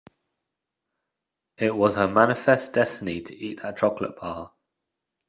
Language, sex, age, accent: English, male, 30-39, England English